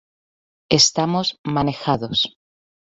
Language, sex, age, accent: Spanish, female, 30-39, España: Centro-Sur peninsular (Madrid, Toledo, Castilla-La Mancha)